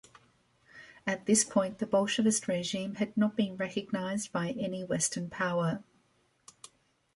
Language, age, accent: English, 50-59, Australian English